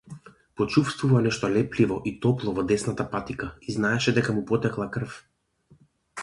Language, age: Macedonian, 19-29